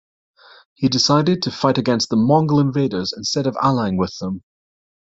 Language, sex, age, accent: English, male, 40-49, Scottish English